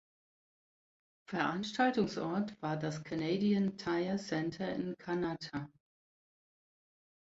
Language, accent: German, Hochdeutsch